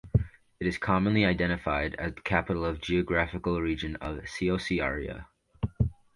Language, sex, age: English, male, under 19